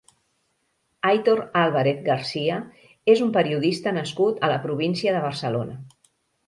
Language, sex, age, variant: Catalan, female, 50-59, Central